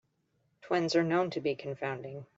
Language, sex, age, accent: English, female, 30-39, United States English